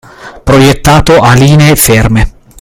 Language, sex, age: Italian, male, 30-39